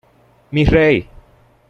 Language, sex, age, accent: Spanish, male, 30-39, Caribe: Cuba, Venezuela, Puerto Rico, República Dominicana, Panamá, Colombia caribeña, México caribeño, Costa del golfo de México